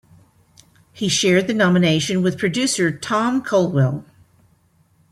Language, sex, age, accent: English, female, 60-69, United States English